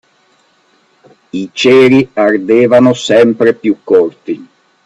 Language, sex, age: Italian, male, 40-49